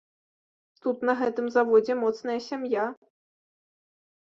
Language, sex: Belarusian, female